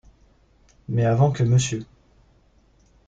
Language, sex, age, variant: French, male, 19-29, Français de métropole